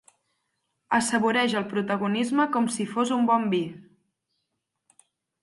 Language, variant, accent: Catalan, Central, tarragoní